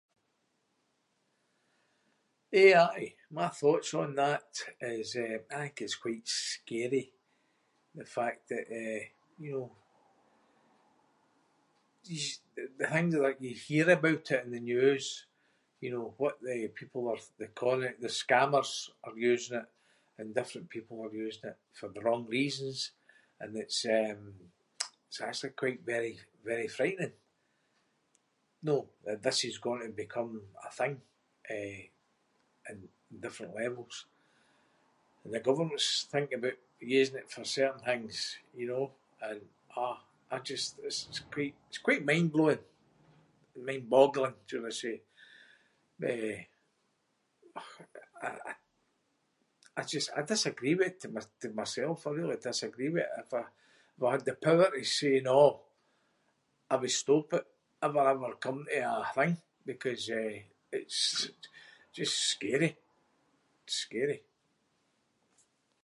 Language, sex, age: Scots, male, 60-69